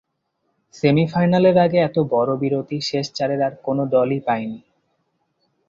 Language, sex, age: Bengali, male, 19-29